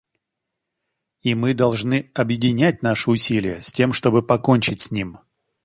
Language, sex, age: Russian, male, 40-49